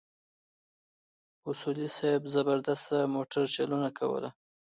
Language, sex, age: Pashto, male, 30-39